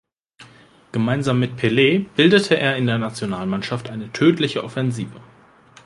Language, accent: German, Deutschland Deutsch